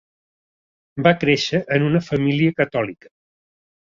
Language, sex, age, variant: Catalan, male, 60-69, Central